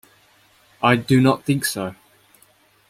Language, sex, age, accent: English, male, 19-29, England English